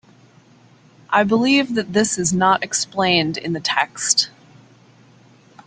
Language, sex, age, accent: English, female, 19-29, United States English